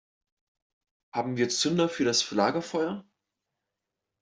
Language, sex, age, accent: German, male, 19-29, Deutschland Deutsch